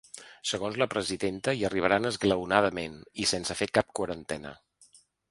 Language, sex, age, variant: Catalan, male, 50-59, Central